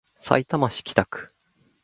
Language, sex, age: Japanese, male, 30-39